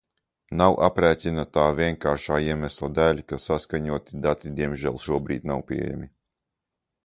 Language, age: Latvian, 19-29